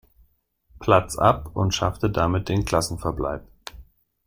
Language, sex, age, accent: German, male, 40-49, Deutschland Deutsch